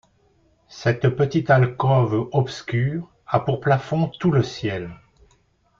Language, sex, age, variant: French, male, 60-69, Français de métropole